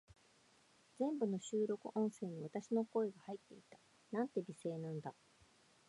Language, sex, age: Japanese, female, 50-59